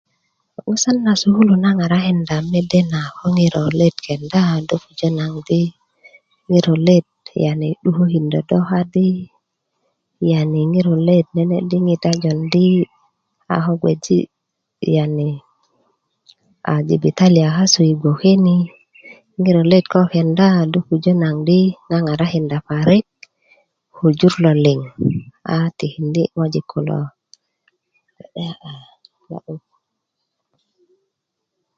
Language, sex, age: Kuku, female, 19-29